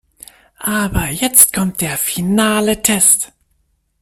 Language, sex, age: German, female, 30-39